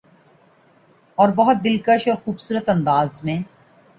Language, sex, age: Urdu, male, 19-29